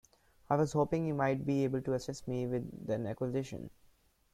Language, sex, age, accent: English, male, 19-29, India and South Asia (India, Pakistan, Sri Lanka)